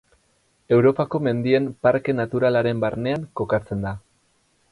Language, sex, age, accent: Basque, male, 30-39, Erdialdekoa edo Nafarra (Gipuzkoa, Nafarroa)